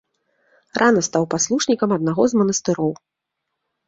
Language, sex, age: Belarusian, female, 30-39